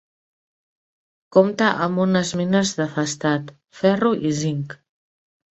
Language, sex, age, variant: Catalan, female, 40-49, Central